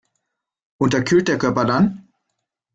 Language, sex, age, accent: German, male, 19-29, Deutschland Deutsch